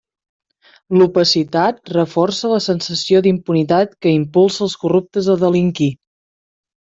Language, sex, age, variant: Catalan, female, 30-39, Central